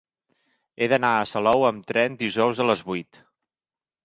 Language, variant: Catalan, Central